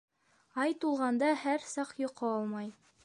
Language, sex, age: Bashkir, female, under 19